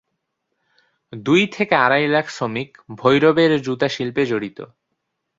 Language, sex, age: Bengali, male, 19-29